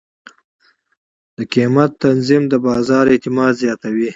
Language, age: Pashto, 30-39